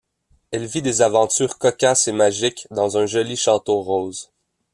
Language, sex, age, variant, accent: French, male, 19-29, Français d'Amérique du Nord, Français du Canada